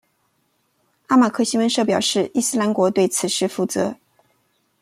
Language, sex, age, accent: Chinese, female, 30-39, 出生地：吉林省